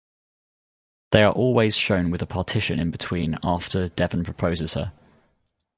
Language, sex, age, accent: English, male, 30-39, England English